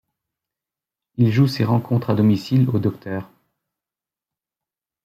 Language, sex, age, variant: French, male, 40-49, Français de métropole